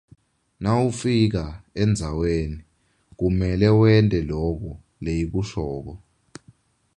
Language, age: Swati, 19-29